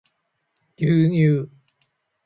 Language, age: Japanese, 50-59